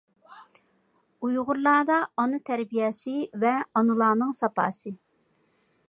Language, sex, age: Uyghur, female, 40-49